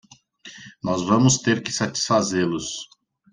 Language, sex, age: Portuguese, male, 30-39